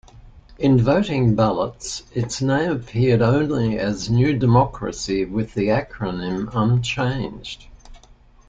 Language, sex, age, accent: English, male, 80-89, Australian English